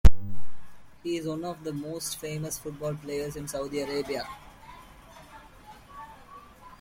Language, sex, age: English, male, under 19